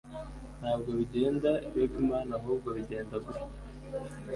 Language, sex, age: Kinyarwanda, male, 19-29